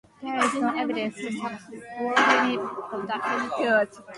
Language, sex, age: English, female, 19-29